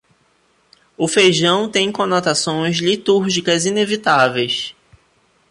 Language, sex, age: Portuguese, male, 30-39